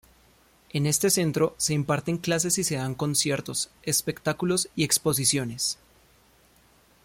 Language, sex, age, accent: Spanish, male, 30-39, Andino-Pacífico: Colombia, Perú, Ecuador, oeste de Bolivia y Venezuela andina